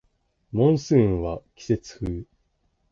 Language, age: Japanese, 19-29